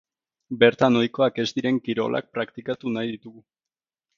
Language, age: Basque, 90+